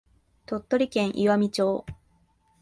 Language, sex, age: Japanese, female, 19-29